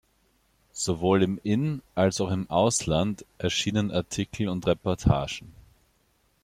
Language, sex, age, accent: German, male, 19-29, Österreichisches Deutsch